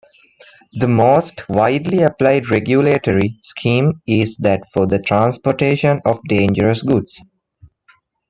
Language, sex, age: English, male, 19-29